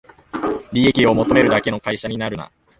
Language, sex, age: Japanese, male, 19-29